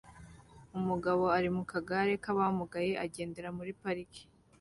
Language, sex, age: Kinyarwanda, female, 19-29